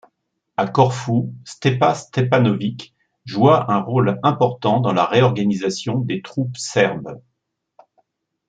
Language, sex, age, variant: French, male, 60-69, Français de métropole